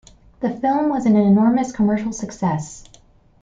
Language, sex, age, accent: English, female, 40-49, United States English